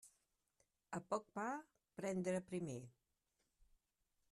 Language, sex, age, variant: Catalan, female, 60-69, Central